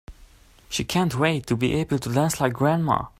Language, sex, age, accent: English, male, 19-29, United States English